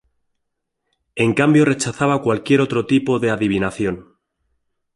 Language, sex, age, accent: Spanish, male, 40-49, España: Centro-Sur peninsular (Madrid, Toledo, Castilla-La Mancha)